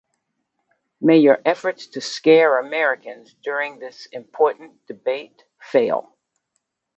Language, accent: English, United States English